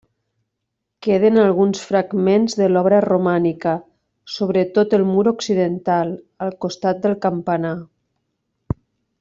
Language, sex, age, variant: Catalan, female, 40-49, Nord-Occidental